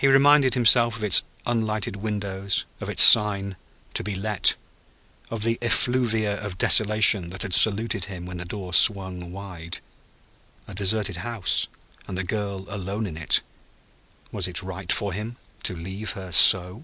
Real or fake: real